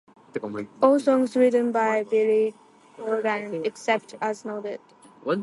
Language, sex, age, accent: English, female, under 19, United States English